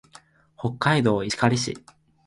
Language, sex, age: Japanese, male, under 19